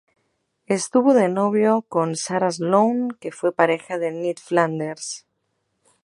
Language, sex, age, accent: Spanish, female, 30-39, España: Norte peninsular (Asturias, Castilla y León, Cantabria, País Vasco, Navarra, Aragón, La Rioja, Guadalajara, Cuenca)